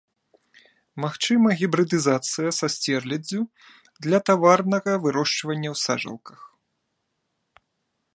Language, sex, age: Belarusian, male, 40-49